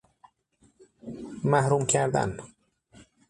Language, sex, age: Persian, male, 30-39